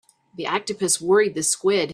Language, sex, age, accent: English, female, 50-59, United States English